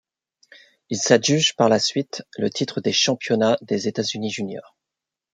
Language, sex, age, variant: French, male, 50-59, Français de métropole